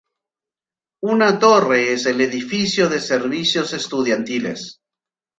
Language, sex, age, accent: Spanish, male, 40-49, Rioplatense: Argentina, Uruguay, este de Bolivia, Paraguay